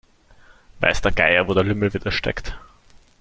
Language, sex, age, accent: German, male, 30-39, Österreichisches Deutsch